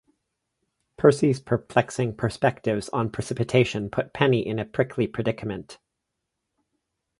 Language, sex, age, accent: English, male, 40-49, Canadian English